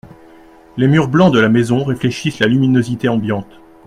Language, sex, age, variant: French, male, 30-39, Français de métropole